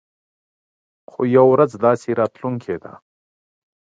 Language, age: Pashto, 30-39